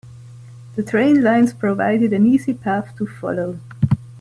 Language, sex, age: English, female, 30-39